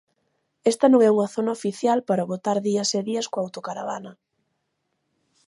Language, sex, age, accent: Galician, female, 30-39, Central (gheada); Normativo (estándar)